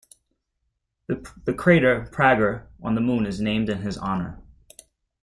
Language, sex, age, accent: English, male, 19-29, United States English